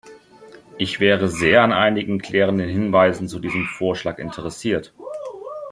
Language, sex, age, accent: German, male, 40-49, Deutschland Deutsch